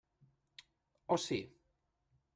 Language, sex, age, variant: Catalan, male, 19-29, Central